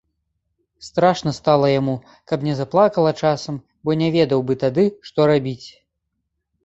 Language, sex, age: Belarusian, male, 19-29